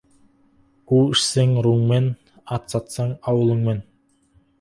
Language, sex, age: Kazakh, male, 19-29